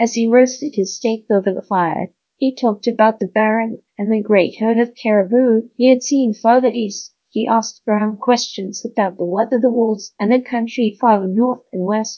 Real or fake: fake